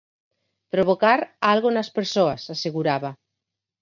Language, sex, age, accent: Galician, female, 40-49, Normativo (estándar)